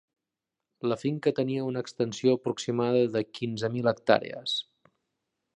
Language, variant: Catalan, Central